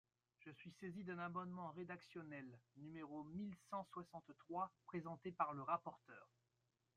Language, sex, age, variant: French, male, 30-39, Français de métropole